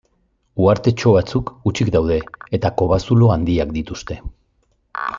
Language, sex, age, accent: Basque, male, 40-49, Erdialdekoa edo Nafarra (Gipuzkoa, Nafarroa)